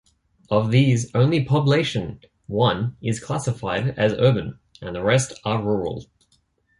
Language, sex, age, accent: English, male, 19-29, Australian English